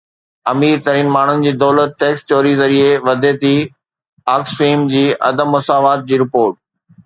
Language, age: Sindhi, 40-49